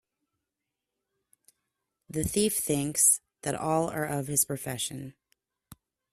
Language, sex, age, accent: English, female, 40-49, United States English